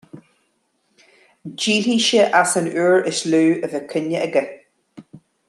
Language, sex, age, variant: Irish, male, 50-59, Gaeilge Uladh